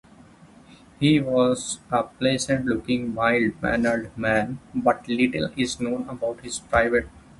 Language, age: English, 19-29